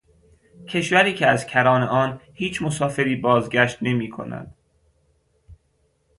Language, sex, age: Persian, male, 19-29